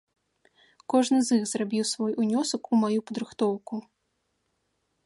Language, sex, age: Belarusian, female, 19-29